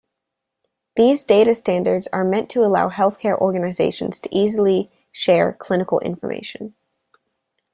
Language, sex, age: English, female, under 19